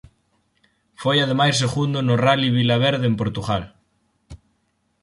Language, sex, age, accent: Galician, male, 19-29, Atlántico (seseo e gheada)